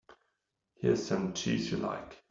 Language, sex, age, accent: English, male, 30-39, United States English